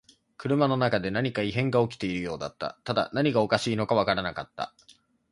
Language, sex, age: Japanese, male, 19-29